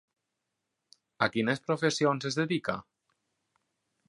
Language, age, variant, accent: Catalan, 19-29, Valencià central, valencià